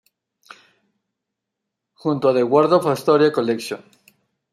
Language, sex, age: Spanish, male, 30-39